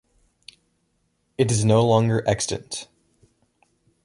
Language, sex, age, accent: English, male, under 19, United States English